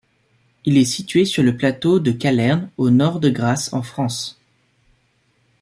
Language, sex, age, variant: French, male, 19-29, Français de métropole